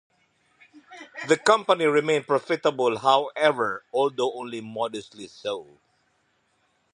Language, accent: English, United States English